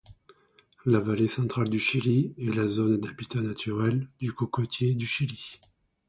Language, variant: French, Français de métropole